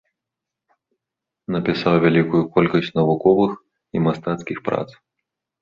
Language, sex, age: Belarusian, male, 30-39